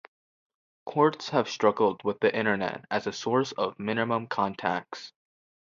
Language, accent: English, United States English